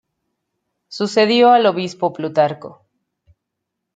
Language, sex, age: Spanish, female, 30-39